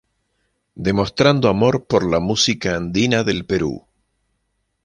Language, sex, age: Spanish, male, 50-59